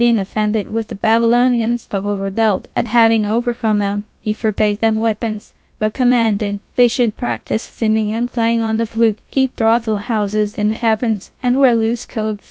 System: TTS, GlowTTS